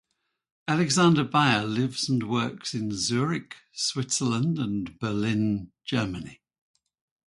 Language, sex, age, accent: English, male, 60-69, England English